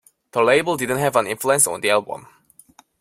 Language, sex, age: English, male, 19-29